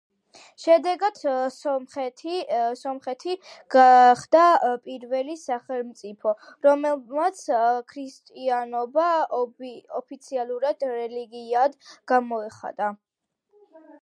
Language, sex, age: Georgian, female, under 19